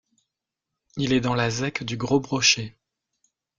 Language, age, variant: French, 40-49, Français de métropole